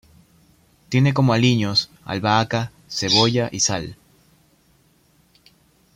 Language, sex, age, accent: Spanish, male, 19-29, Andino-Pacífico: Colombia, Perú, Ecuador, oeste de Bolivia y Venezuela andina